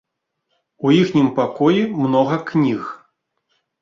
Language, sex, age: Belarusian, male, 30-39